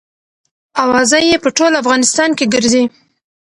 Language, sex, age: Pashto, female, 30-39